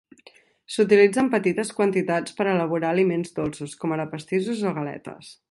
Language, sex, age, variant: Catalan, female, 19-29, Central